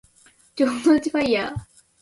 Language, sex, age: Japanese, female, 19-29